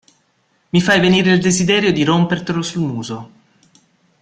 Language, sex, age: Italian, male, 30-39